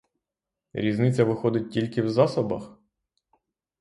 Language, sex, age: Ukrainian, male, 30-39